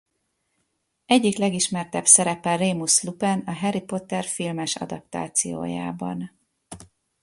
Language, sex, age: Hungarian, female, 50-59